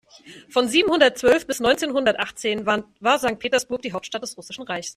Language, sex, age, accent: German, female, 19-29, Deutschland Deutsch